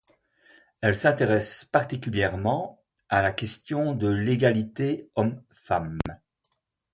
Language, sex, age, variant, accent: French, male, 60-69, Français d'Europe, Français de Belgique